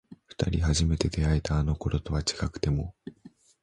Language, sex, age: Japanese, male, 19-29